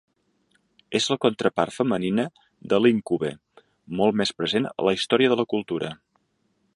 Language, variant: Catalan, Central